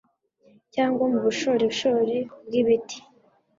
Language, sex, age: Kinyarwanda, female, 19-29